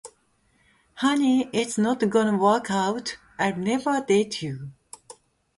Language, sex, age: English, female, 50-59